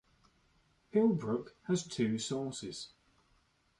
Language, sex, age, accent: English, male, 30-39, England English